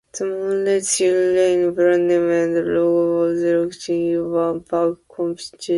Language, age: English, 19-29